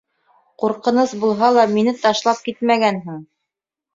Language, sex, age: Bashkir, female, 30-39